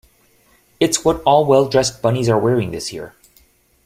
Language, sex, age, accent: English, male, 40-49, United States English